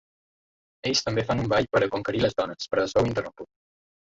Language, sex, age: Catalan, male, under 19